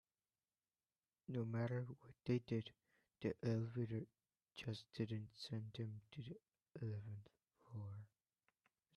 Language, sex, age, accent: English, male, under 19, United States English